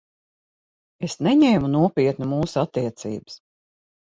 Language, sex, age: Latvian, female, 50-59